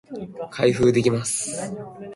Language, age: Japanese, 19-29